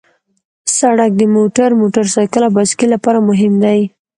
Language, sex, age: Pashto, female, 19-29